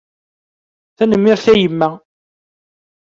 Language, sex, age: Kabyle, male, 19-29